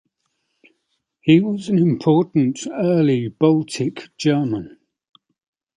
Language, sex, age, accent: English, male, 40-49, England English